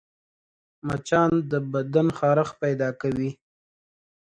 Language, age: Pashto, 30-39